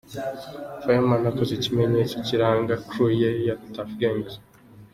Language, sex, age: Kinyarwanda, male, 19-29